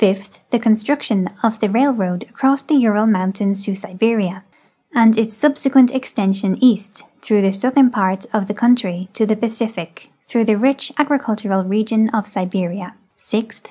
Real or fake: real